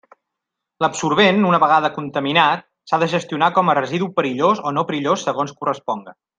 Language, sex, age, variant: Catalan, male, 40-49, Central